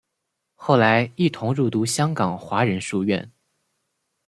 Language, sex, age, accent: Chinese, male, 19-29, 出生地：湖北省